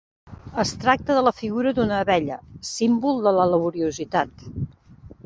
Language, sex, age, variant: Catalan, female, 60-69, Central